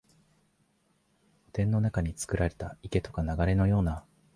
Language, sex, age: Japanese, male, 19-29